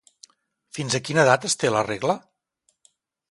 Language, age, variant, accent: Catalan, 50-59, Central, central